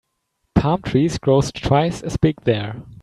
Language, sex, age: English, male, 19-29